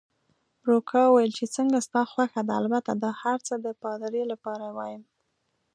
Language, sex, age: Pashto, female, 19-29